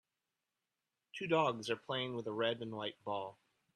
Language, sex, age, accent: English, male, 30-39, United States English